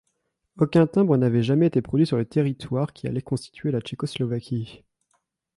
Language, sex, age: French, male, under 19